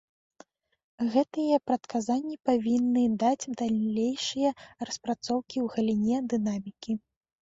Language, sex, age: Belarusian, female, under 19